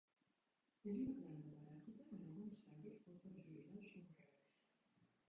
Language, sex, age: Catalan, female, 50-59